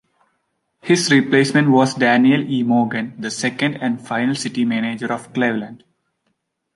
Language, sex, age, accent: English, male, 19-29, India and South Asia (India, Pakistan, Sri Lanka)